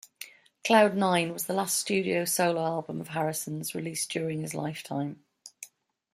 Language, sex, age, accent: English, female, 50-59, England English